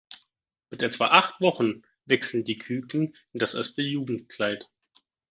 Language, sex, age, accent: German, male, 19-29, Deutschland Deutsch